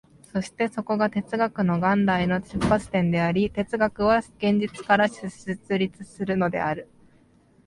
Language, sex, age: Japanese, female, 19-29